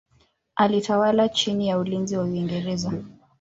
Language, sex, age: Swahili, male, 19-29